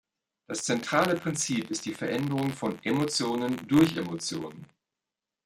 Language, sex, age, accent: German, male, 40-49, Deutschland Deutsch